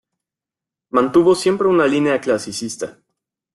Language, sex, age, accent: Spanish, male, 19-29, México